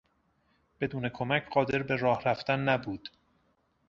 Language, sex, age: Persian, male, 30-39